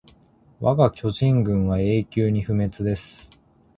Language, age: Japanese, 19-29